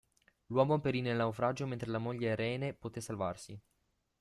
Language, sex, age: Italian, male, under 19